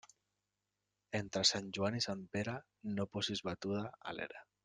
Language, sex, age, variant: Catalan, male, 30-39, Central